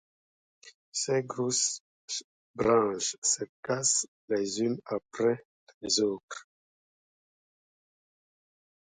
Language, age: French, 30-39